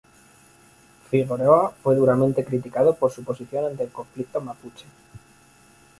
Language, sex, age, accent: Spanish, male, 19-29, España: Norte peninsular (Asturias, Castilla y León, Cantabria, País Vasco, Navarra, Aragón, La Rioja, Guadalajara, Cuenca)